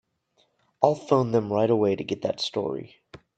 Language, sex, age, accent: English, male, 19-29, United States English